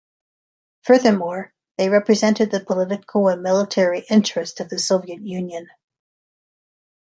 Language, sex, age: English, female, 60-69